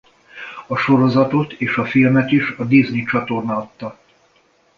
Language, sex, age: Hungarian, male, 60-69